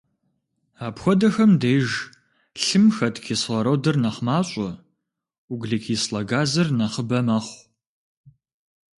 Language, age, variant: Kabardian, 19-29, Адыгэбзэ (Къэбэрдей, Кирил, псоми зэдай)